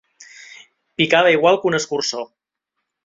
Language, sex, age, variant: Catalan, male, 30-39, Central